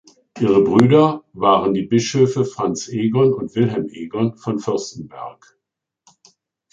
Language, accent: German, Deutschland Deutsch